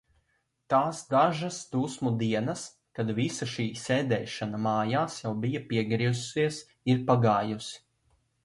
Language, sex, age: Latvian, male, 19-29